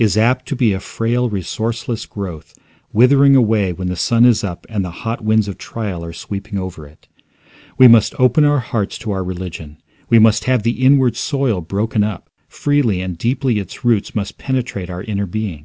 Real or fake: real